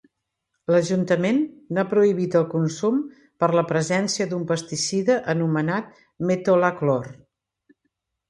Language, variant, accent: Catalan, Central, central